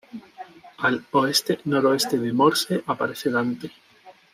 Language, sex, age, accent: Spanish, male, 30-39, España: Sur peninsular (Andalucia, Extremadura, Murcia)